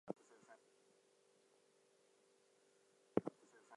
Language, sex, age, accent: English, female, 19-29, Southern African (South Africa, Zimbabwe, Namibia)